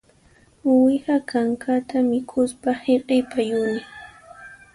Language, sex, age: Puno Quechua, female, 19-29